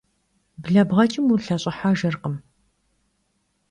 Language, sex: Kabardian, female